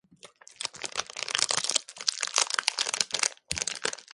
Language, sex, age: Japanese, male, 19-29